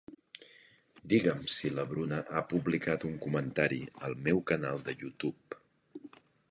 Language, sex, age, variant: Catalan, male, 60-69, Central